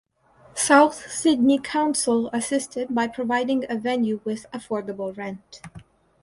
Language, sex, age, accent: English, female, 19-29, United States English